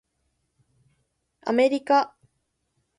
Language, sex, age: Japanese, female, 19-29